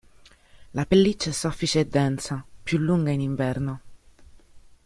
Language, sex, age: Italian, female, 19-29